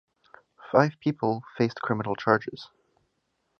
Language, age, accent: English, 19-29, United States English